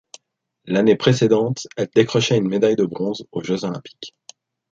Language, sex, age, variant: French, male, 19-29, Français de métropole